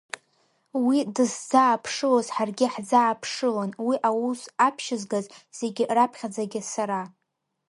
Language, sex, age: Abkhazian, female, 19-29